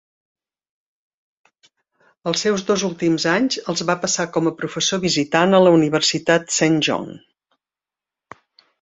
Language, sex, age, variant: Catalan, female, 70-79, Central